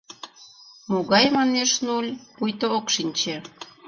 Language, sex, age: Mari, female, 40-49